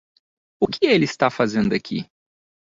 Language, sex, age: Portuguese, male, 19-29